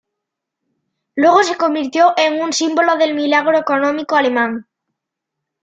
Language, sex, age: Spanish, female, 30-39